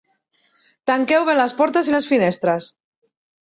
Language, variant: Catalan, Central